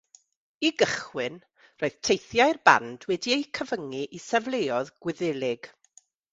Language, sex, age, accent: Welsh, female, 40-49, Y Deyrnas Unedig Cymraeg